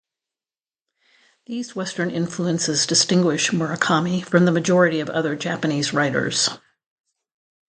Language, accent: English, United States English